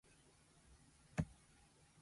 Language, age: Japanese, 19-29